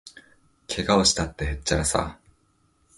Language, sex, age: Japanese, male, 19-29